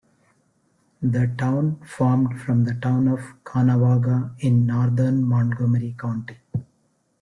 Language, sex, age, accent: English, male, 50-59, India and South Asia (India, Pakistan, Sri Lanka)